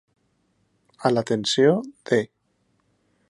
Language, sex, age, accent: Catalan, male, 40-49, valencià